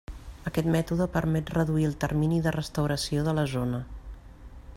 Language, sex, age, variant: Catalan, female, 50-59, Central